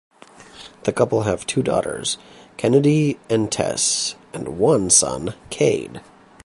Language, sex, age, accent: English, male, 19-29, Canadian English